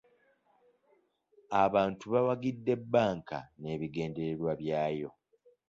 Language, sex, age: Ganda, male, 19-29